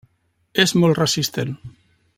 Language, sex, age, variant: Catalan, male, 50-59, Central